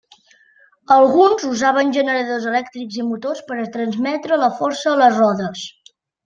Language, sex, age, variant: Catalan, female, 50-59, Central